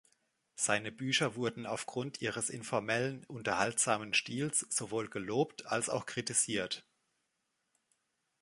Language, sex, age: German, male, 30-39